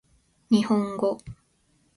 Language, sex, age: Japanese, female, 19-29